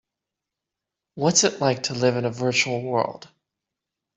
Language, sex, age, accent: English, male, 19-29, United States English